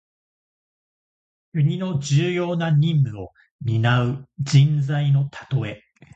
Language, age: Japanese, 40-49